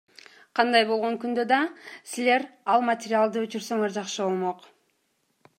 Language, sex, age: Kyrgyz, female, 30-39